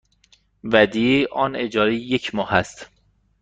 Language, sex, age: Persian, male, 19-29